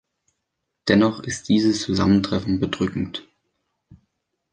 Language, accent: German, Deutschland Deutsch